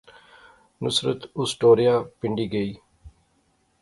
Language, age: Pahari-Potwari, 40-49